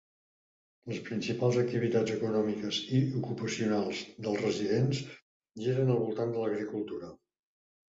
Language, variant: Catalan, Central